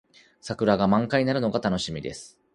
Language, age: Japanese, 30-39